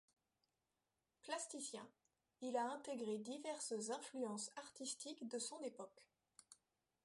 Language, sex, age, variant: French, female, 30-39, Français de métropole